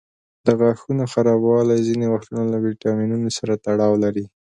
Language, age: Pashto, 19-29